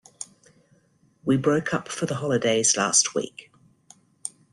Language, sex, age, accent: English, female, 50-59, Australian English